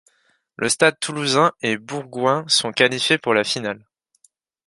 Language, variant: French, Français de métropole